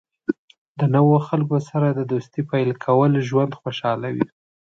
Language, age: Pashto, 19-29